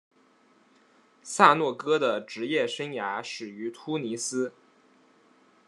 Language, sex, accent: Chinese, male, 出生地：湖北省